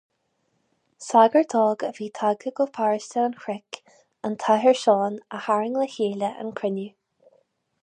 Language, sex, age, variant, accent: Irish, female, 19-29, Gaeilge Uladh, Cainteoir líofa, ní ó dhúchas